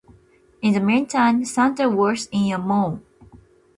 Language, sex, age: English, female, 19-29